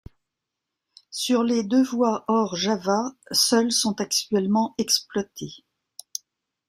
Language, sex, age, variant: French, female, 60-69, Français de métropole